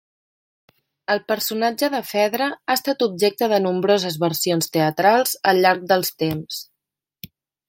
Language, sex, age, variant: Catalan, female, 19-29, Central